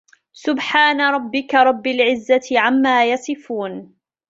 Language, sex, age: Arabic, female, 19-29